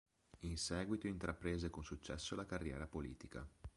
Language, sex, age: Italian, male, 30-39